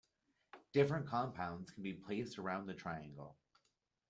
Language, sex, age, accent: English, male, 19-29, Canadian English